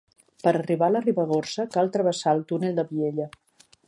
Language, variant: Catalan, Central